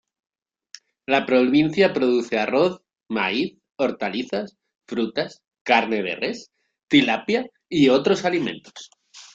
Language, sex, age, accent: Spanish, female, 19-29, España: Centro-Sur peninsular (Madrid, Toledo, Castilla-La Mancha)